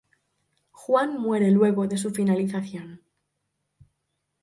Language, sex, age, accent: Spanish, female, 19-29, España: Norte peninsular (Asturias, Castilla y León, Cantabria, País Vasco, Navarra, Aragón, La Rioja, Guadalajara, Cuenca)